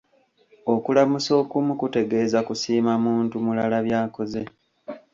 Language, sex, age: Ganda, male, 19-29